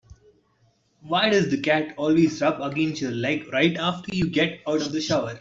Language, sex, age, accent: English, male, 19-29, India and South Asia (India, Pakistan, Sri Lanka)